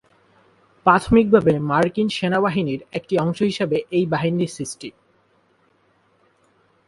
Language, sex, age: Bengali, male, 19-29